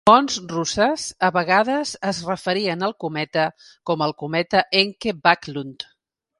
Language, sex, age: Catalan, female, 50-59